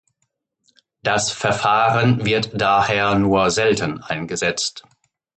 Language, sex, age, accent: German, male, 50-59, Deutschland Deutsch